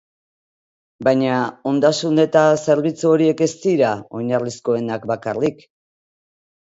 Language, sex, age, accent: Basque, female, 50-59, Mendebalekoa (Araba, Bizkaia, Gipuzkoako mendebaleko herri batzuk)